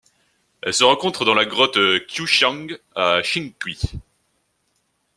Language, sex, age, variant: French, male, 19-29, Français de métropole